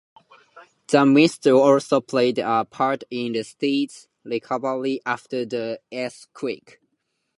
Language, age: English, 19-29